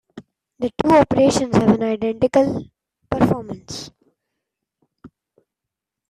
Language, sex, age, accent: English, male, 19-29, India and South Asia (India, Pakistan, Sri Lanka)